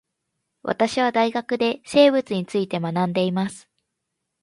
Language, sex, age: Japanese, female, 19-29